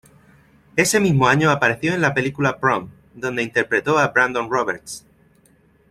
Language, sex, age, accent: Spanish, male, 30-39, España: Sur peninsular (Andalucia, Extremadura, Murcia)